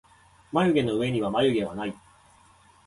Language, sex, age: Japanese, male, 30-39